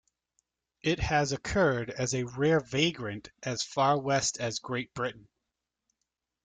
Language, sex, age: English, male, 30-39